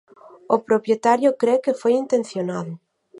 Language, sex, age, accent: Galician, female, 30-39, Atlántico (seseo e gheada)